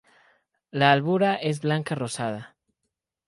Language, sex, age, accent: Spanish, male, 19-29, México